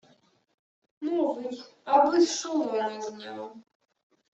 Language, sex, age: Ukrainian, female, 19-29